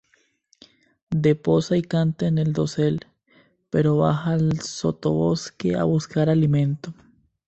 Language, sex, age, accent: Spanish, male, 19-29, Andino-Pacífico: Colombia, Perú, Ecuador, oeste de Bolivia y Venezuela andina